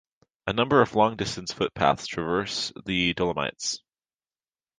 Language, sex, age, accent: English, male, under 19, United States English